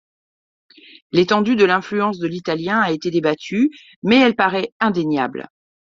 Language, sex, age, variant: French, female, 40-49, Français de métropole